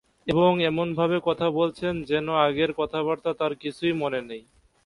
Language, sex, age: Bengali, male, 19-29